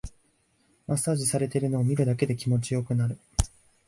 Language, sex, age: Japanese, male, 19-29